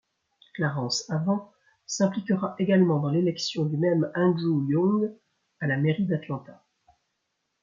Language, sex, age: French, female, 60-69